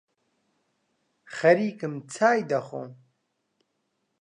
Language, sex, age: Central Kurdish, male, 19-29